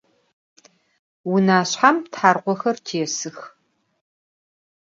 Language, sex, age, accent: Adyghe, female, 40-49, Кıэмгуй (Çemguy)